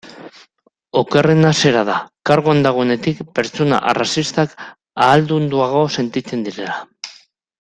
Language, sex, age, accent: Basque, male, 40-49, Mendebalekoa (Araba, Bizkaia, Gipuzkoako mendebaleko herri batzuk)